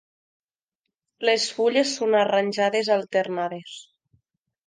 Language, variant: Catalan, Nord-Occidental